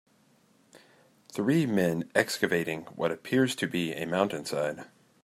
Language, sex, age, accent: English, male, 30-39, United States English